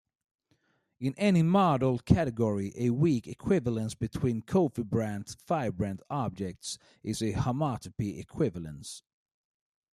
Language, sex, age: English, male, 30-39